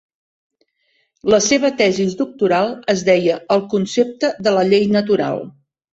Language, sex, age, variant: Catalan, female, 50-59, Central